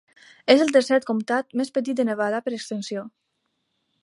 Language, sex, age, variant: Catalan, female, under 19, Alacantí